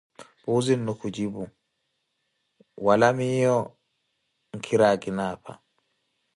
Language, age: Koti, 30-39